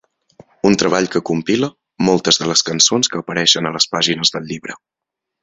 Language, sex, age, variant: Catalan, male, 19-29, Central